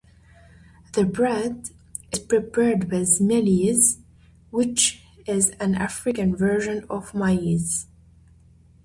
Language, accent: English, United States English